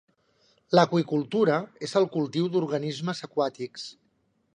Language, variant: Catalan, Central